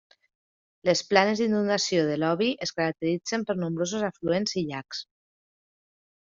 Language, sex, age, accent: Catalan, female, 30-39, valencià